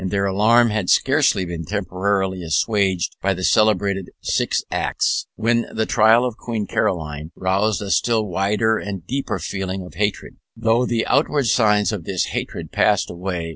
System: none